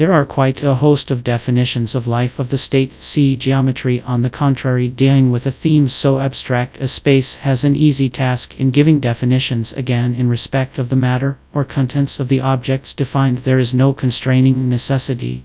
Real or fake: fake